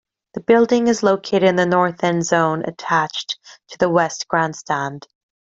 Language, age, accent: English, 30-39, England English